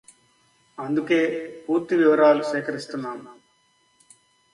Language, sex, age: Telugu, male, 60-69